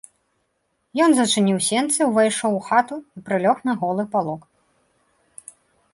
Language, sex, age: Belarusian, female, 19-29